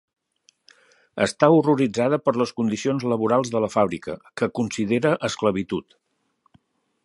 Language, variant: Catalan, Central